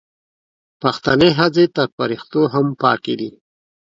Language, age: Pashto, 40-49